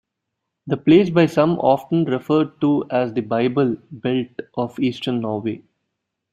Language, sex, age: English, male, 19-29